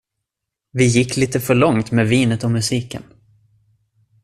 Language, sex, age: Swedish, male, 19-29